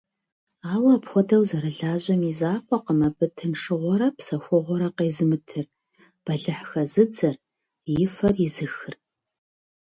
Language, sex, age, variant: Kabardian, female, 50-59, Адыгэбзэ (Къэбэрдей, Кирил, псоми зэдай)